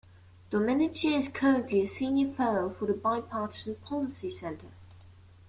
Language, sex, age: English, female, under 19